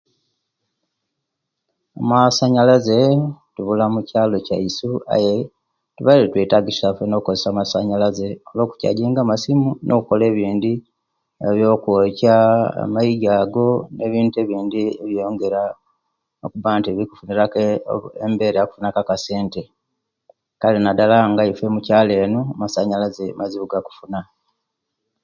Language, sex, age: Kenyi, male, 50-59